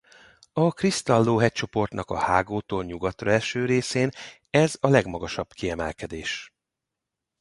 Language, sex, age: Hungarian, male, 40-49